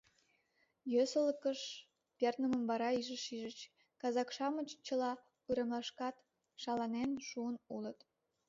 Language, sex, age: Mari, female, under 19